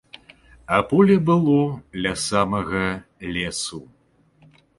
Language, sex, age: Belarusian, male, 40-49